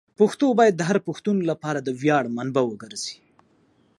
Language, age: Pashto, 30-39